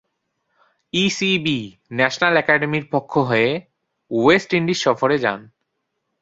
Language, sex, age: Bengali, male, 19-29